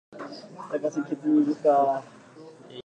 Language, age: English, 19-29